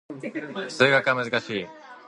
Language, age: Japanese, 19-29